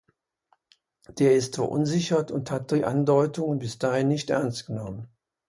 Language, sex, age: German, male, 60-69